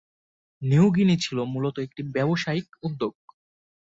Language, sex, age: Bengali, male, 19-29